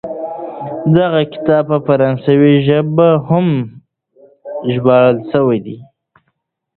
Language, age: Pashto, 19-29